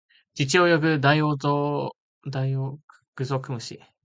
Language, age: Japanese, 19-29